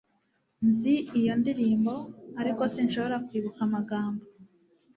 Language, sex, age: Kinyarwanda, female, 19-29